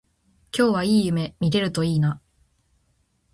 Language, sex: Japanese, female